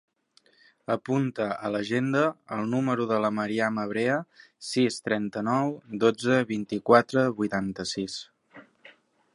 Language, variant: Catalan, Central